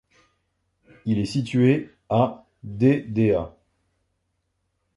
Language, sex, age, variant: French, male, 19-29, Français de métropole